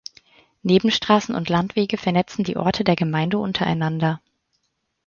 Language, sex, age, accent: German, female, 30-39, Deutschland Deutsch